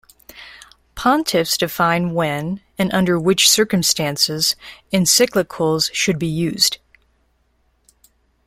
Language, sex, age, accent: English, female, 30-39, United States English